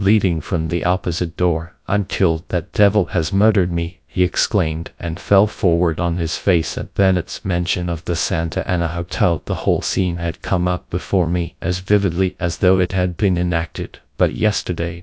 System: TTS, GradTTS